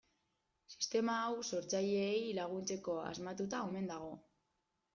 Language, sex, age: Basque, female, 19-29